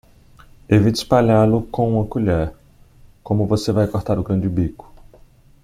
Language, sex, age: Portuguese, male, 19-29